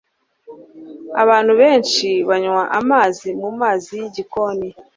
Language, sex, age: Kinyarwanda, female, 30-39